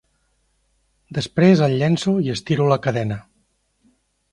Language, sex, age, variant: Catalan, male, 50-59, Central